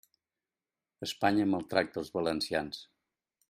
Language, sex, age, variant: Catalan, male, 60-69, Central